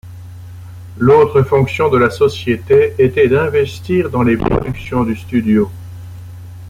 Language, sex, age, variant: French, male, 50-59, Français de métropole